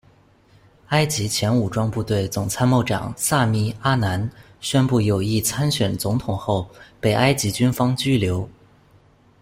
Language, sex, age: Chinese, male, 19-29